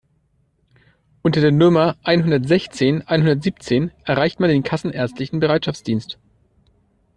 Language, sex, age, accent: German, male, 30-39, Deutschland Deutsch